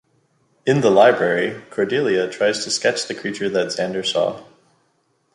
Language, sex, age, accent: English, male, 30-39, Canadian English